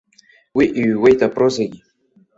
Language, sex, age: Abkhazian, male, under 19